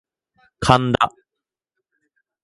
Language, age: Japanese, 19-29